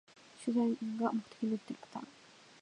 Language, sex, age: Japanese, female, 19-29